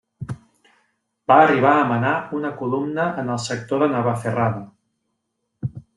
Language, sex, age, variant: Catalan, male, 30-39, Central